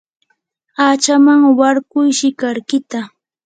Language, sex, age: Yanahuanca Pasco Quechua, female, 19-29